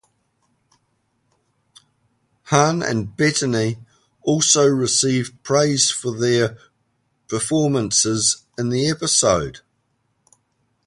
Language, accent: English, New Zealand English